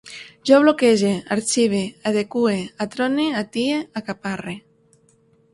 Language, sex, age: Catalan, female, 19-29